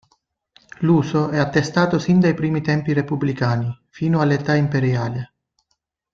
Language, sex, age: Italian, male, 19-29